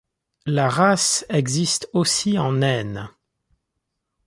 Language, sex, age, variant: French, male, 19-29, Français de métropole